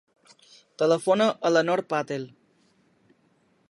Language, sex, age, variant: Catalan, male, under 19, Balear